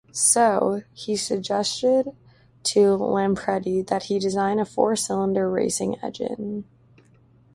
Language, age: English, 19-29